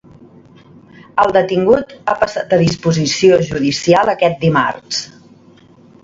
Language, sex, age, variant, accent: Catalan, female, 40-49, Central, central